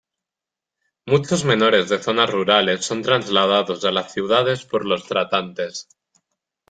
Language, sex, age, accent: Spanish, male, 19-29, España: Norte peninsular (Asturias, Castilla y León, Cantabria, País Vasco, Navarra, Aragón, La Rioja, Guadalajara, Cuenca)